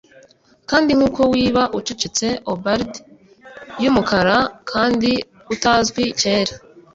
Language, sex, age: Kinyarwanda, female, 19-29